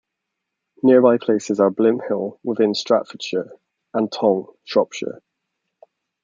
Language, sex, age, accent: English, male, 19-29, England English